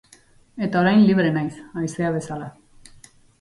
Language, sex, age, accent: Basque, female, 40-49, Erdialdekoa edo Nafarra (Gipuzkoa, Nafarroa)